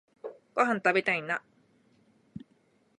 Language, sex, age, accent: Japanese, female, 30-39, 日本人